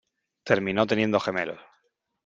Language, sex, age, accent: Spanish, male, 19-29, España: Sur peninsular (Andalucia, Extremadura, Murcia)